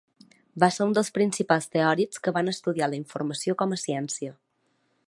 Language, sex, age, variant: Catalan, female, 30-39, Balear